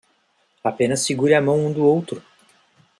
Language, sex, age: Portuguese, male, 40-49